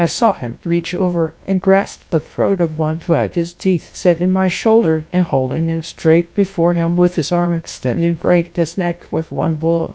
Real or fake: fake